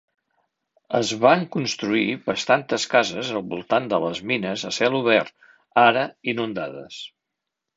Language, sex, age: Catalan, male, 60-69